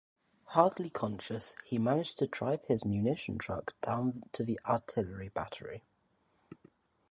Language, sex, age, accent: English, male, under 19, Welsh English